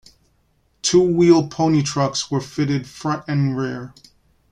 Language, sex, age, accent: English, male, 40-49, United States English